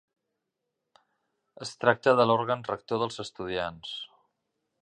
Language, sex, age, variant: Catalan, male, 50-59, Central